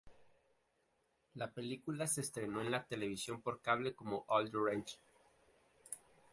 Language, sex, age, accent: Spanish, male, 19-29, América central